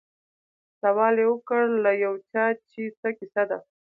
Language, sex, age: Pashto, female, 19-29